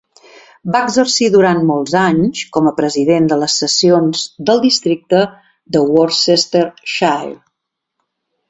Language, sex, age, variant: Catalan, female, 60-69, Central